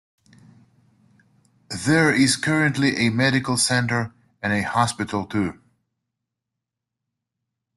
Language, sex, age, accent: English, male, 30-39, United States English